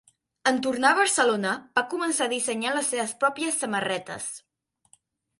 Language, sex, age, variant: Catalan, female, under 19, Central